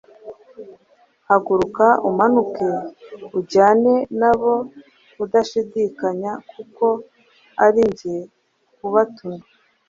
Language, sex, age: Kinyarwanda, female, 19-29